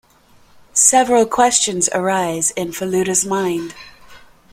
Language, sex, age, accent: English, female, 40-49, United States English